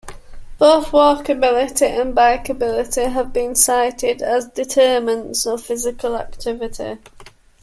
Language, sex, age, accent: English, female, 19-29, England English